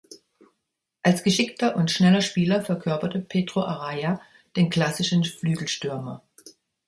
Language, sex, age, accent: German, female, 60-69, Deutschland Deutsch